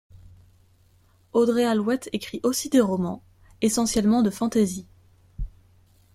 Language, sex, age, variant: French, female, 19-29, Français de métropole